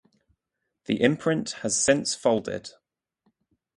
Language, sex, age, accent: English, male, 19-29, England English